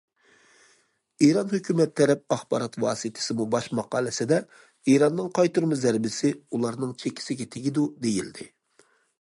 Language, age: Uyghur, 30-39